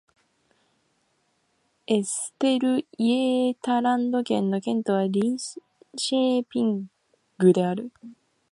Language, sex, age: Japanese, female, under 19